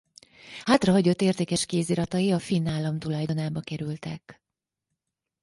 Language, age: Hungarian, 50-59